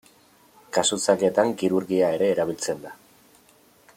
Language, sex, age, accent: Basque, male, 30-39, Erdialdekoa edo Nafarra (Gipuzkoa, Nafarroa)